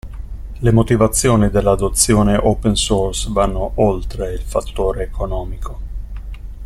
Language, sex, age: Italian, male, 50-59